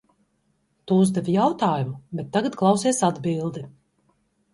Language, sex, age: Latvian, female, 30-39